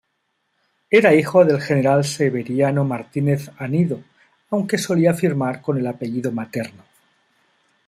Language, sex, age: Spanish, male, 40-49